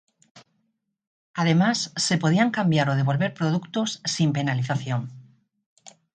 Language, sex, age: Spanish, female, 40-49